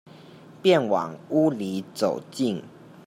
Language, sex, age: Chinese, male, 19-29